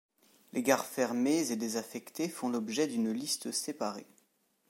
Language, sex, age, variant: French, male, under 19, Français de métropole